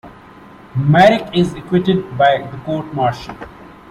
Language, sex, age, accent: English, male, 30-39, India and South Asia (India, Pakistan, Sri Lanka)